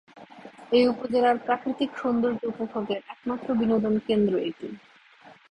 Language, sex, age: Bengali, female, 40-49